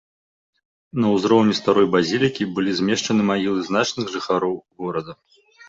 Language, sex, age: Belarusian, male, 30-39